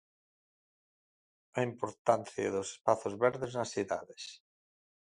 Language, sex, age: Galician, male, 50-59